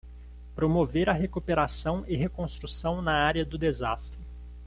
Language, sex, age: Portuguese, male, 30-39